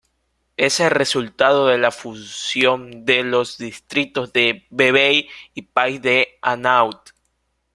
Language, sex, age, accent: Spanish, male, 19-29, América central